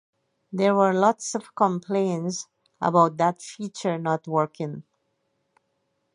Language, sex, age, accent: English, female, 50-59, England English